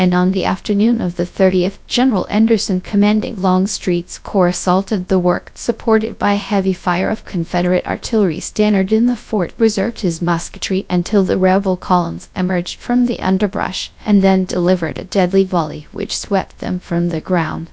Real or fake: fake